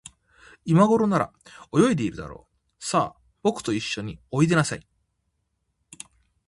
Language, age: Japanese, 19-29